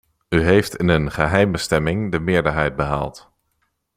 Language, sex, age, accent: Dutch, male, under 19, Nederlands Nederlands